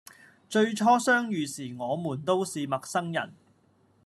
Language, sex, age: Cantonese, male, 40-49